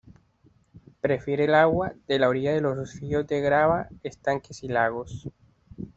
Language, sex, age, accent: Spanish, male, 19-29, Caribe: Cuba, Venezuela, Puerto Rico, República Dominicana, Panamá, Colombia caribeña, México caribeño, Costa del golfo de México